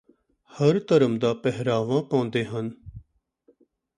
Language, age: Punjabi, 40-49